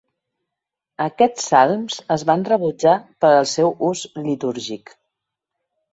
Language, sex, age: Catalan, female, 50-59